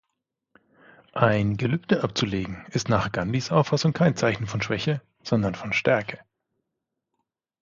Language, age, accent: German, 40-49, Deutschland Deutsch